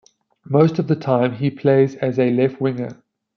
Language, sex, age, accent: English, male, 40-49, Southern African (South Africa, Zimbabwe, Namibia)